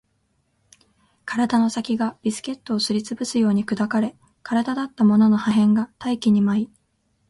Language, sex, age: Japanese, female, 19-29